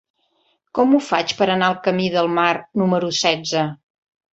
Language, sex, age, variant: Catalan, female, 50-59, Central